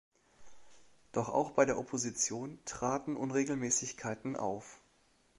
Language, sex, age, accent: German, male, 40-49, Deutschland Deutsch